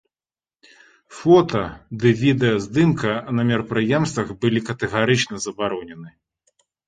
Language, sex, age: Belarusian, male, 40-49